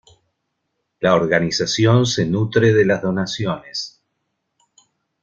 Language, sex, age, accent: Spanish, male, 50-59, Rioplatense: Argentina, Uruguay, este de Bolivia, Paraguay